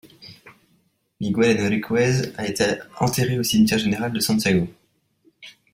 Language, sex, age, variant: French, male, 19-29, Français de métropole